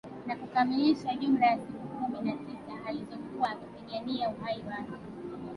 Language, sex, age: Swahili, female, 30-39